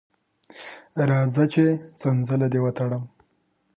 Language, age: Pashto, 19-29